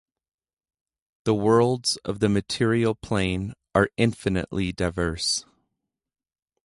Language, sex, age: English, male, 30-39